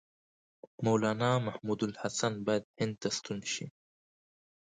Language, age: Pashto, 19-29